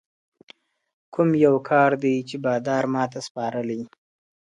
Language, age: Pashto, 19-29